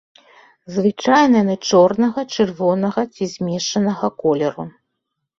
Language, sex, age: Belarusian, female, 50-59